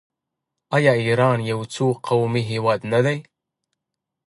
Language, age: Pashto, 19-29